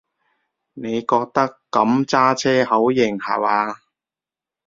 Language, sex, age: Cantonese, male, 30-39